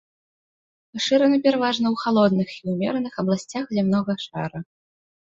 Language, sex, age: Belarusian, female, 19-29